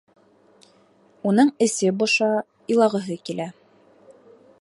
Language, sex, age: Bashkir, female, 19-29